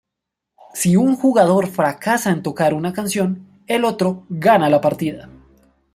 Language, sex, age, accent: Spanish, male, 19-29, Andino-Pacífico: Colombia, Perú, Ecuador, oeste de Bolivia y Venezuela andina